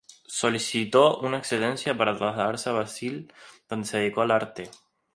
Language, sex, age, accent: Spanish, male, 19-29, España: Islas Canarias